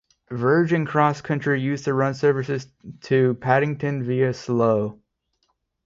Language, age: English, under 19